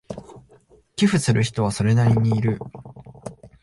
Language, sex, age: Japanese, male, 19-29